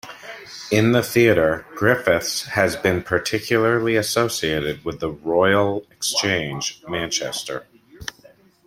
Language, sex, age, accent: English, male, 40-49, United States English